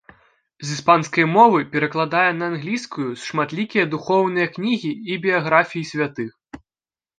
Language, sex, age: Belarusian, male, under 19